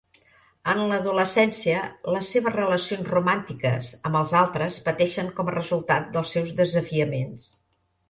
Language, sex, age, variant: Catalan, female, 60-69, Central